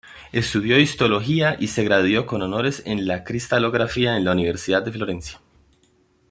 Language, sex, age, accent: Spanish, male, 19-29, Andino-Pacífico: Colombia, Perú, Ecuador, oeste de Bolivia y Venezuela andina